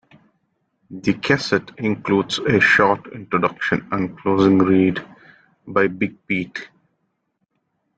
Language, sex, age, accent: English, male, 30-39, India and South Asia (India, Pakistan, Sri Lanka)